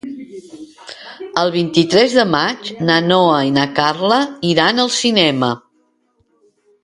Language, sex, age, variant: Catalan, female, 60-69, Central